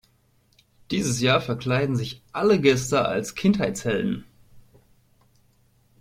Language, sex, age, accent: German, male, 30-39, Deutschland Deutsch